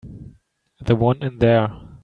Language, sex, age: English, male, 19-29